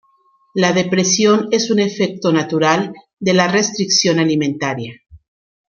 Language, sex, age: Spanish, female, 50-59